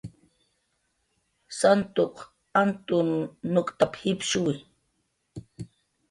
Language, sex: Jaqaru, female